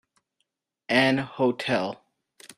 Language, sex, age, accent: English, male, 19-29, United States English